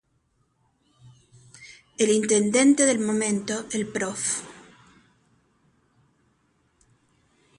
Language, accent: Spanish, Rioplatense: Argentina, Uruguay, este de Bolivia, Paraguay